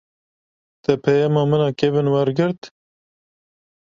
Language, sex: Kurdish, male